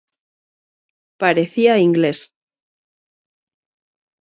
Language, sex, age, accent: Galician, female, 30-39, Normativo (estándar)